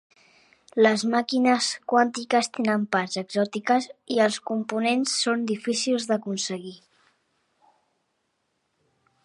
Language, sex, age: Catalan, male, 40-49